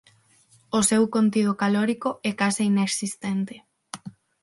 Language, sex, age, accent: Galician, female, under 19, Central (gheada); Neofalante